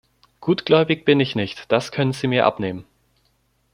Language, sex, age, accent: German, male, under 19, Deutschland Deutsch